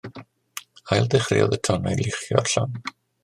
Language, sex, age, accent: Welsh, male, 60-69, Y Deyrnas Unedig Cymraeg